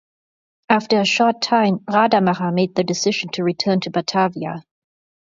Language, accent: English, German